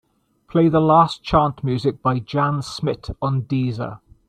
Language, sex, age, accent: English, male, 60-69, Welsh English